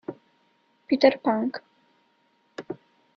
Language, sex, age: Italian, female, under 19